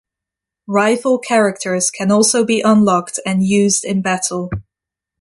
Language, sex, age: English, female, 19-29